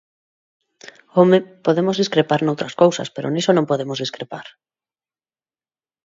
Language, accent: Galician, Neofalante